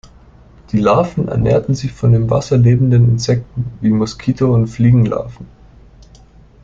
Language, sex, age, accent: German, male, 19-29, Deutschland Deutsch